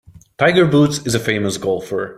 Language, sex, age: English, male, 30-39